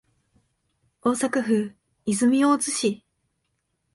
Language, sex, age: Japanese, female, 19-29